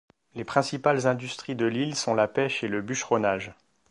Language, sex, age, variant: French, male, 50-59, Français de métropole